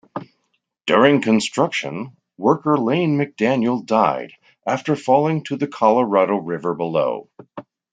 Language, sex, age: English, male, 60-69